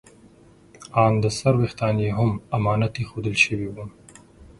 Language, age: Pashto, 30-39